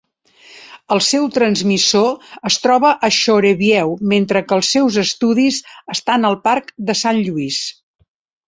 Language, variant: Catalan, Central